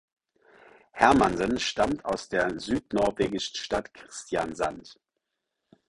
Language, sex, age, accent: German, male, 40-49, Deutschland Deutsch